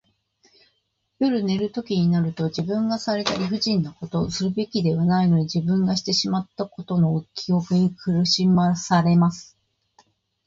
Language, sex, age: Japanese, female, 50-59